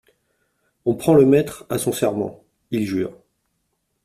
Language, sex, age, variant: French, male, 50-59, Français de métropole